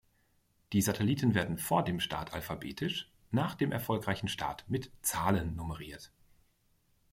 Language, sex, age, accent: German, male, 40-49, Deutschland Deutsch